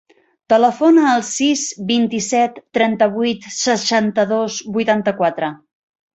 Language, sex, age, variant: Catalan, female, 40-49, Central